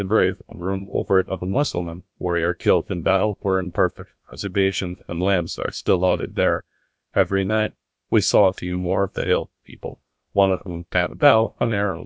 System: TTS, GlowTTS